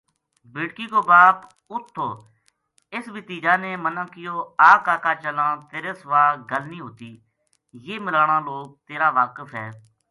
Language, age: Gujari, 40-49